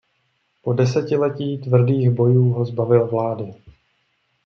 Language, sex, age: Czech, male, 40-49